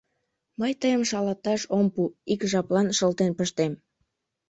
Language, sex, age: Mari, female, under 19